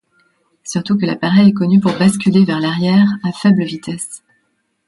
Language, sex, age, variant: French, female, 50-59, Français de métropole